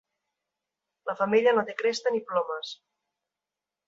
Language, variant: Catalan, Central